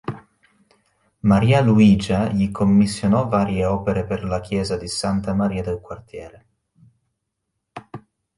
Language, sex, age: Italian, male, 19-29